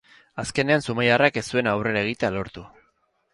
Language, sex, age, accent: Basque, male, 30-39, Erdialdekoa edo Nafarra (Gipuzkoa, Nafarroa)